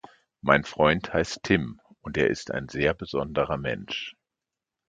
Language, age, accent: German, 50-59, Deutschland Deutsch